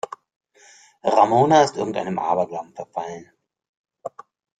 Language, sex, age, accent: German, male, 50-59, Deutschland Deutsch